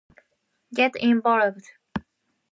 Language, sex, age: English, female, 19-29